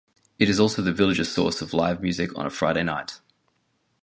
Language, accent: English, Australian English